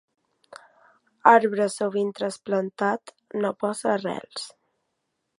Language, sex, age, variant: Catalan, female, 19-29, Balear